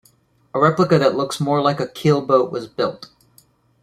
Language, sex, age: English, male, 19-29